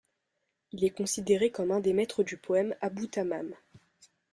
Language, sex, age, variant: French, female, under 19, Français de métropole